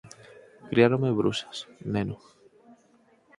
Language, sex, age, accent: Galician, male, 19-29, Normativo (estándar)